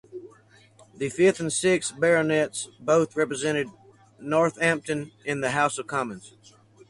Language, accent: English, United States English